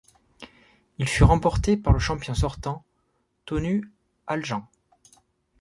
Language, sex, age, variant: French, male, 30-39, Français de métropole